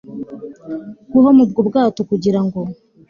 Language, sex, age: Kinyarwanda, female, 19-29